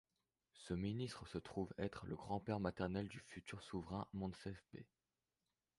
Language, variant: French, Français de métropole